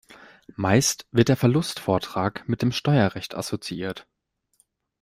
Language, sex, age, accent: German, male, 19-29, Deutschland Deutsch